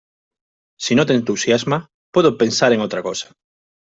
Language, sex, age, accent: Spanish, male, 40-49, España: Norte peninsular (Asturias, Castilla y León, Cantabria, País Vasco, Navarra, Aragón, La Rioja, Guadalajara, Cuenca)